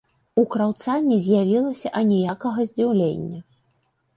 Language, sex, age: Belarusian, female, 40-49